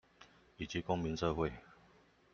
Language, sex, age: Chinese, male, 40-49